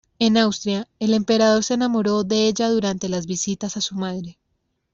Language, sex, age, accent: Spanish, female, 19-29, Caribe: Cuba, Venezuela, Puerto Rico, República Dominicana, Panamá, Colombia caribeña, México caribeño, Costa del golfo de México